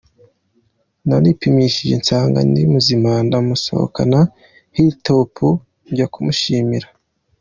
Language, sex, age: Kinyarwanda, male, 19-29